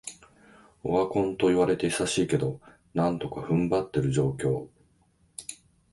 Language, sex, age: Japanese, male, 50-59